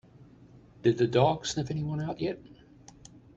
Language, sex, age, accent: English, male, 60-69, England English